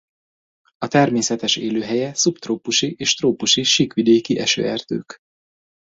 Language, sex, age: Hungarian, male, 30-39